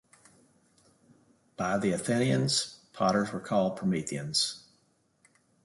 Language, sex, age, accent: English, male, 50-59, United States English